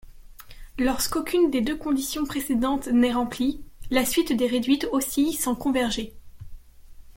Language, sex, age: French, female, under 19